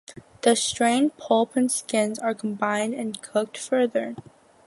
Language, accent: English, United States English